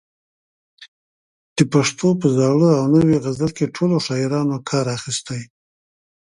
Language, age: Pashto, 60-69